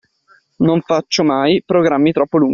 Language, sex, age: Italian, male, 19-29